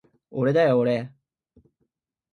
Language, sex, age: Japanese, male, 19-29